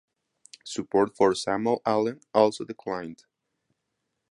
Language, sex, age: English, male, 19-29